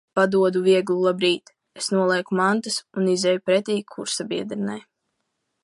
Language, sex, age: Latvian, female, under 19